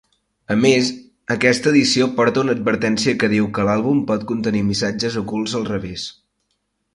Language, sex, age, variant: Catalan, male, 19-29, Central